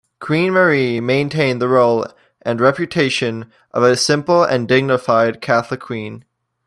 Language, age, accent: English, under 19, Canadian English